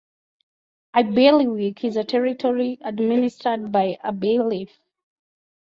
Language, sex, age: English, female, 19-29